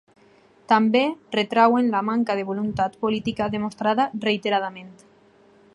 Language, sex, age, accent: Catalan, female, 19-29, valencià